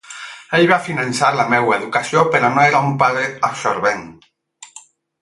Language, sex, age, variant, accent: Catalan, male, 40-49, Alacantí, Barcelona